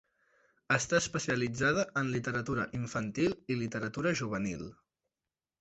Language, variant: Catalan, Central